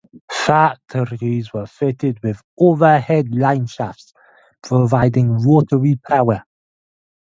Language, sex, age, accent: English, male, 19-29, England English